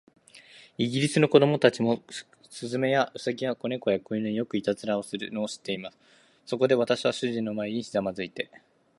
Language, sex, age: Japanese, male, 19-29